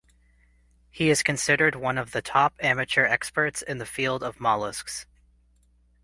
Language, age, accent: English, 19-29, United States English